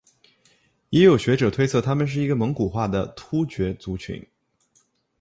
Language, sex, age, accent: Chinese, male, 19-29, 出生地：浙江省